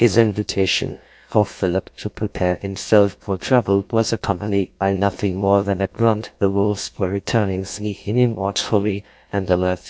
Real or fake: fake